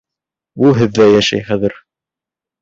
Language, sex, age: Bashkir, male, 19-29